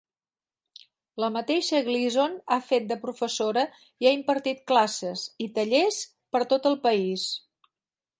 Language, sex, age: Catalan, female, 60-69